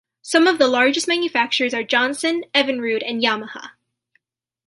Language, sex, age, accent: English, female, under 19, United States English